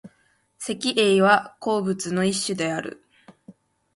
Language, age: Japanese, 19-29